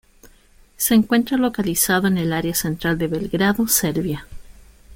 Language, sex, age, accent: Spanish, female, 19-29, Chileno: Chile, Cuyo